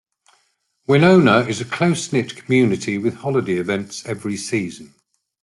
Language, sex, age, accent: English, male, 70-79, England English